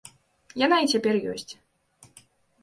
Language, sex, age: Belarusian, female, 19-29